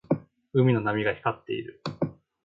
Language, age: Japanese, 19-29